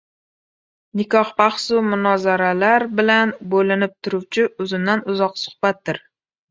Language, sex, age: Uzbek, male, under 19